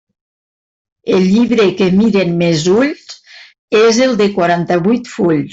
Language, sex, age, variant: Catalan, female, 50-59, Nord-Occidental